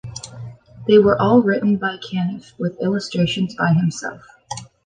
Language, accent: English, Canadian English